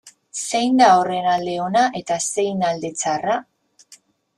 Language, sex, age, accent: Basque, female, 30-39, Mendebalekoa (Araba, Bizkaia, Gipuzkoako mendebaleko herri batzuk)